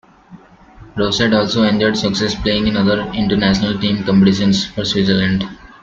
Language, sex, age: English, male, 19-29